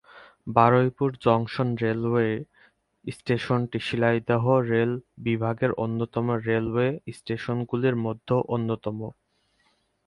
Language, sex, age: Bengali, male, 19-29